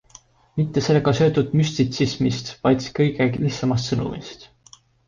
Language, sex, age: Estonian, male, 19-29